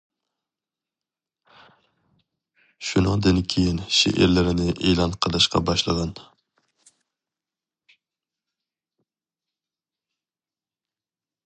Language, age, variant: Uyghur, 19-29, ئۇيغۇر تىلى